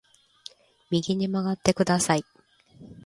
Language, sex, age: Japanese, female, 50-59